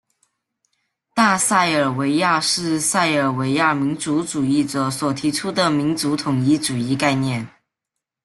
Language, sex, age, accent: Chinese, male, under 19, 出生地：湖南省